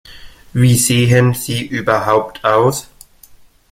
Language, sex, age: German, male, 19-29